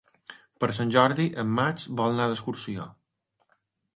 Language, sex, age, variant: Catalan, male, 40-49, Balear